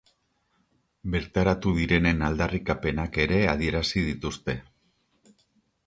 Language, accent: Basque, Erdialdekoa edo Nafarra (Gipuzkoa, Nafarroa)